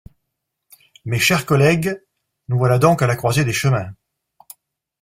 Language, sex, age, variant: French, male, 50-59, Français de métropole